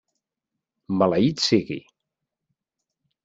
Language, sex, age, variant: Catalan, male, 40-49, Central